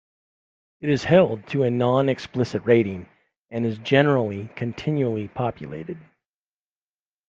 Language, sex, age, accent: English, male, 50-59, United States English